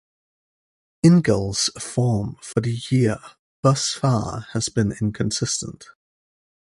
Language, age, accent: English, 19-29, United States English